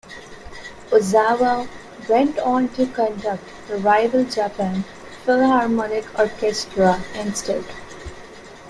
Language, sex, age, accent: English, female, 19-29, India and South Asia (India, Pakistan, Sri Lanka)